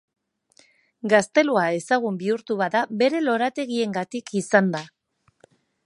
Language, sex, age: Basque, female, 30-39